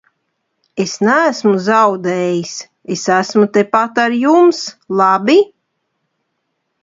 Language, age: Latvian, 40-49